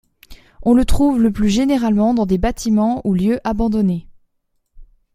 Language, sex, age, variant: French, female, 19-29, Français de métropole